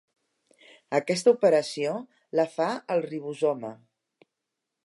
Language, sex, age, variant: Catalan, female, 60-69, Central